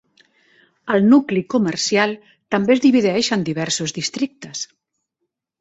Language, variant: Catalan, Central